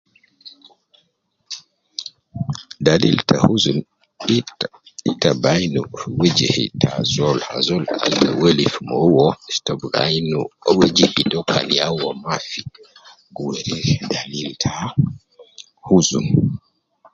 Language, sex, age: Nubi, male, 50-59